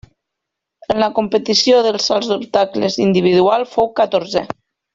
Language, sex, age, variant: Catalan, female, 40-49, Nord-Occidental